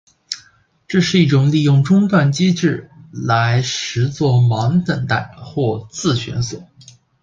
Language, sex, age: Chinese, male, 19-29